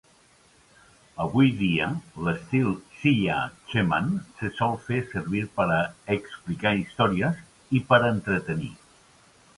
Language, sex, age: Catalan, male, 60-69